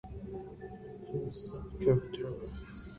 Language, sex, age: English, male, 19-29